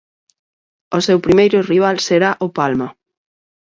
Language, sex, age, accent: Galician, female, 30-39, Normativo (estándar)